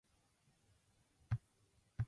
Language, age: Japanese, 19-29